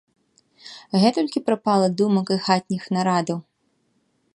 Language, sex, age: Belarusian, female, 30-39